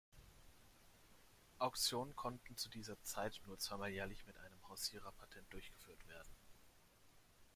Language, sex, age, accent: German, male, 19-29, Deutschland Deutsch